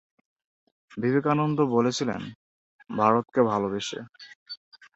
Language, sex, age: Bengali, male, under 19